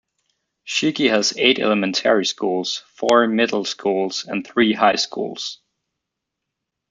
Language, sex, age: English, male, 19-29